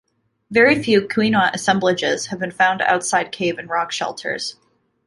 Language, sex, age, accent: English, female, 19-29, United States English